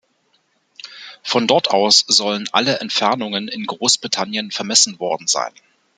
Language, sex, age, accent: German, male, 40-49, Deutschland Deutsch